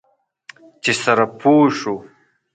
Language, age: Pashto, 40-49